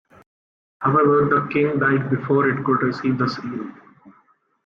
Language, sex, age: English, male, 19-29